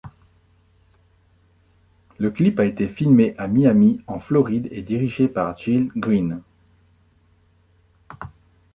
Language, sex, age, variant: French, male, 50-59, Français de métropole